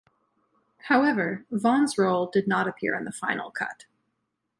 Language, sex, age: English, female, 19-29